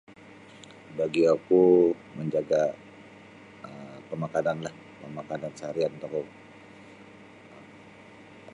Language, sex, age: Sabah Bisaya, male, 40-49